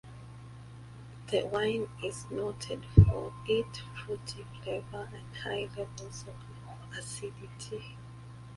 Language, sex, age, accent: English, female, 19-29, United States English